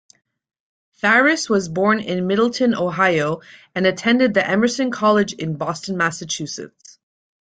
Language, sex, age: English, female, 30-39